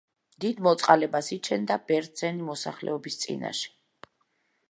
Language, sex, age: Georgian, female, 40-49